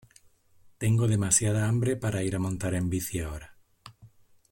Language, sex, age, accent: Spanish, male, 50-59, España: Sur peninsular (Andalucia, Extremadura, Murcia)